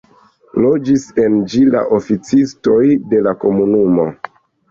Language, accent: Esperanto, Internacia